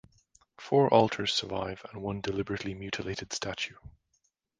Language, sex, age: English, male, 30-39